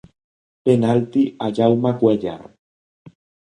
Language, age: Galician, 30-39